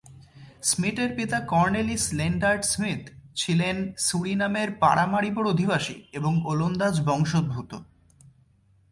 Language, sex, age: Bengali, male, 19-29